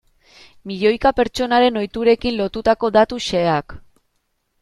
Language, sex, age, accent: Basque, female, 19-29, Mendebalekoa (Araba, Bizkaia, Gipuzkoako mendebaleko herri batzuk)